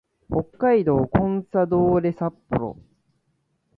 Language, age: Japanese, 19-29